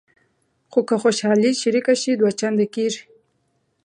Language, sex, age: Pashto, female, 19-29